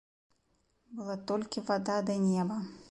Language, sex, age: Belarusian, female, 30-39